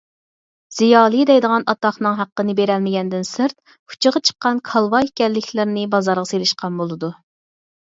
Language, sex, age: Uyghur, female, 30-39